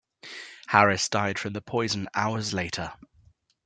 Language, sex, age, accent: English, male, 19-29, England English